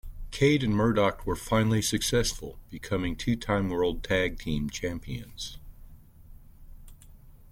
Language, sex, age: English, male, 60-69